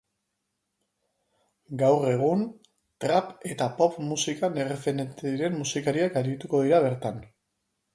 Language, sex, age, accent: Basque, male, 30-39, Mendebalekoa (Araba, Bizkaia, Gipuzkoako mendebaleko herri batzuk)